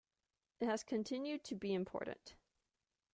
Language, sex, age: English, female, 19-29